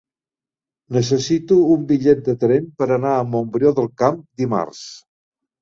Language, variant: Catalan, Central